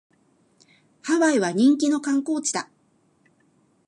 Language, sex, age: Japanese, female, 50-59